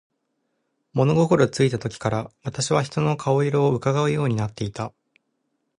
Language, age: Japanese, 19-29